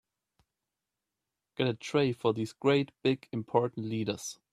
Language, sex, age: English, male, 30-39